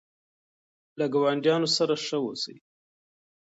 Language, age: Pashto, 30-39